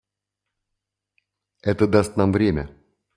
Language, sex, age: Russian, male, 50-59